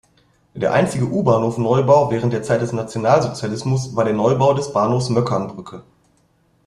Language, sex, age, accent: German, male, 30-39, Deutschland Deutsch